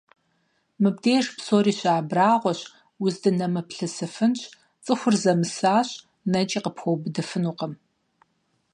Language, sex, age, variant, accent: Kabardian, female, 30-39, Адыгэбзэ (Къэбэрдей, Кирил, псоми зэдай), Джылэхъстэней (Gilahsteney)